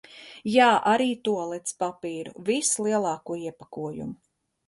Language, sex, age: Latvian, female, 50-59